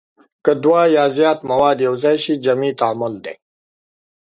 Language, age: Pashto, 40-49